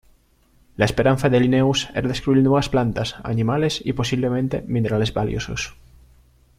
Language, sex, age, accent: Spanish, male, 19-29, España: Centro-Sur peninsular (Madrid, Toledo, Castilla-La Mancha)